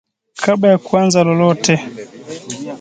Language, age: Swahili, 19-29